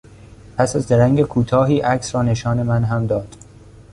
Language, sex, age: Persian, male, 19-29